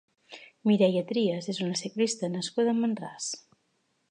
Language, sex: Catalan, female